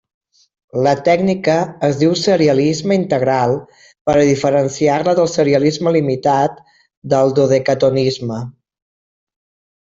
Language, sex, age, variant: Catalan, male, 30-39, Septentrional